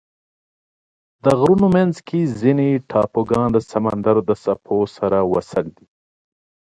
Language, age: Pashto, 30-39